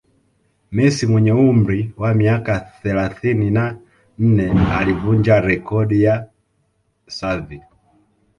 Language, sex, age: Swahili, male, 19-29